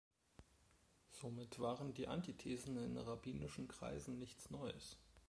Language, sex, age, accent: German, male, 19-29, Deutschland Deutsch